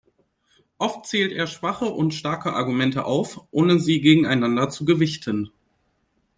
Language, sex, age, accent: German, male, 19-29, Deutschland Deutsch